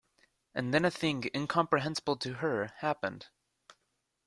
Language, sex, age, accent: English, male, under 19, United States English